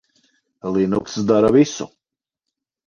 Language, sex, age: Latvian, male, 50-59